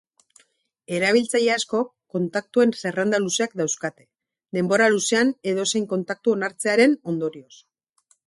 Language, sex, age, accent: Basque, female, 40-49, Mendebalekoa (Araba, Bizkaia, Gipuzkoako mendebaleko herri batzuk)